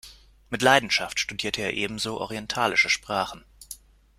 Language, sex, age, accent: German, male, 30-39, Deutschland Deutsch